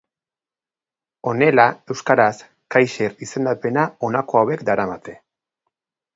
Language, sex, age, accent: Basque, male, 30-39, Erdialdekoa edo Nafarra (Gipuzkoa, Nafarroa)